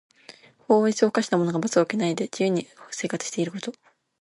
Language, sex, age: Japanese, female, under 19